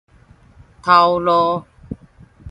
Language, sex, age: Min Nan Chinese, female, 40-49